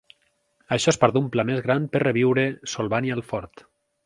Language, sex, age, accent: Catalan, male, 19-29, valencià